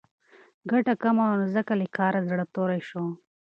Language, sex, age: Pashto, female, 19-29